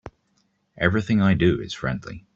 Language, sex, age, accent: English, male, 30-39, England English